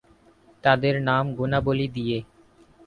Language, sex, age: Bengali, male, 19-29